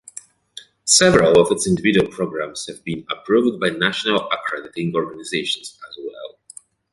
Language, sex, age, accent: English, male, 30-39, United States English